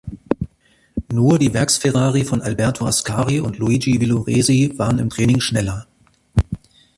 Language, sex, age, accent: German, male, 40-49, Deutschland Deutsch